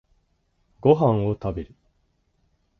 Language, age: Japanese, 19-29